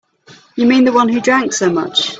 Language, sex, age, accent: English, female, 30-39, England English